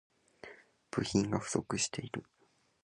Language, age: Japanese, 19-29